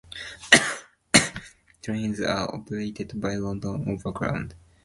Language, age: English, 19-29